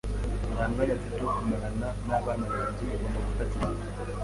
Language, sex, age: Kinyarwanda, female, 19-29